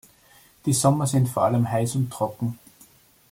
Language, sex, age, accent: German, male, 30-39, Österreichisches Deutsch